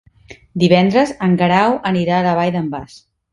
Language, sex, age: Catalan, female, 30-39